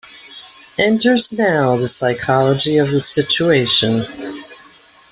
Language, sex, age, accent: English, female, 60-69, United States English